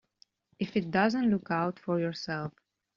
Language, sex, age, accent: English, female, 30-39, United States English